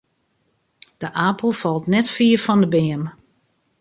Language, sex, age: Western Frisian, female, 50-59